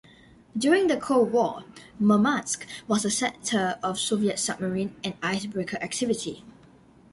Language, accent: English, Singaporean English